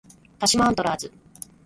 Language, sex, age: Japanese, female, 30-39